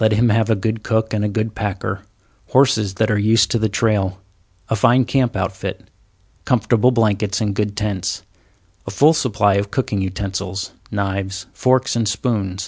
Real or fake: real